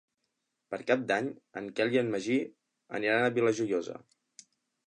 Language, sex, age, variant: Catalan, male, 19-29, Central